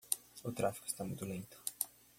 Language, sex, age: Portuguese, male, 19-29